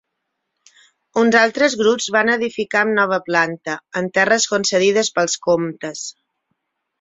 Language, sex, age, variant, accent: Catalan, female, 40-49, Balear, mallorquí; Palma